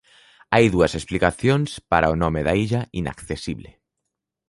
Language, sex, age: Galician, male, under 19